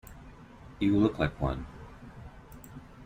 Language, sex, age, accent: English, male, 40-49, United States English